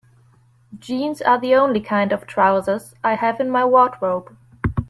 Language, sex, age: English, female, 19-29